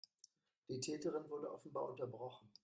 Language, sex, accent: German, male, Deutschland Deutsch